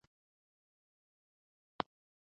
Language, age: Pashto, 19-29